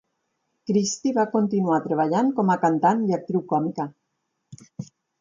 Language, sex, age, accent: Catalan, female, 40-49, Tortosí